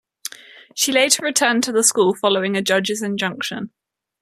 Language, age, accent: English, 19-29, England English